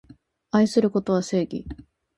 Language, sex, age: Japanese, female, 19-29